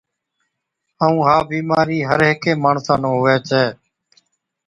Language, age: Od, 40-49